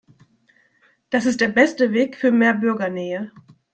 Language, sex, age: German, female, 19-29